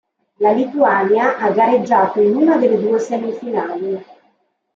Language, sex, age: Italian, female, 40-49